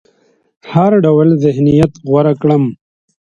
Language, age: Pashto, 30-39